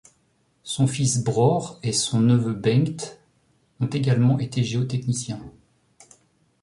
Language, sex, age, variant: French, male, 40-49, Français de métropole